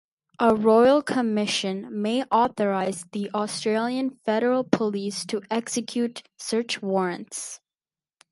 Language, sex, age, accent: English, female, under 19, United States English